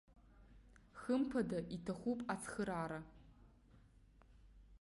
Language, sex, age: Abkhazian, female, 19-29